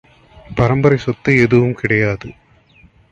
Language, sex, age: Tamil, male, 30-39